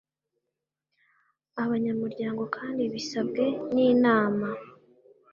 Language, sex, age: Kinyarwanda, female, under 19